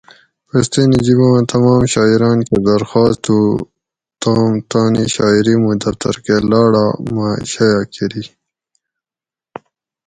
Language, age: Gawri, 19-29